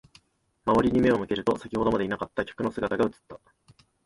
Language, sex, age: Japanese, male, 19-29